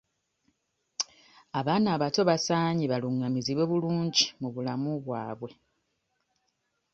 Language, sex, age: Ganda, female, 30-39